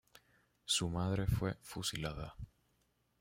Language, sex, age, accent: Spanish, male, under 19, Caribe: Cuba, Venezuela, Puerto Rico, República Dominicana, Panamá, Colombia caribeña, México caribeño, Costa del golfo de México